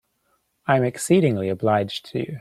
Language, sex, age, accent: English, male, 30-39, New Zealand English